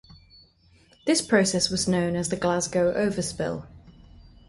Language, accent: English, England English